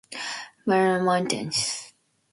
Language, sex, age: English, female, 19-29